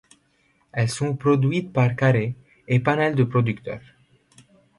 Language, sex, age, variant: French, male, 19-29, Français de métropole